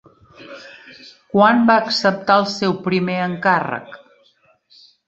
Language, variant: Catalan, Central